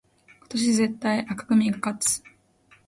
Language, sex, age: Japanese, female, 19-29